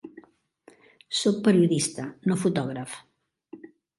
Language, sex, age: Catalan, female, 60-69